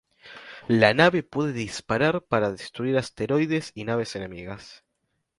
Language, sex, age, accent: Spanish, male, under 19, Rioplatense: Argentina, Uruguay, este de Bolivia, Paraguay